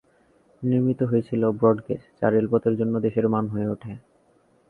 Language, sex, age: Bengali, male, 19-29